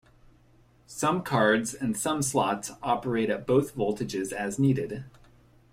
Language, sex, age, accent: English, male, 30-39, United States English